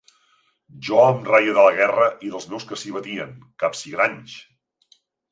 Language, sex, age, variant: Catalan, male, 60-69, Central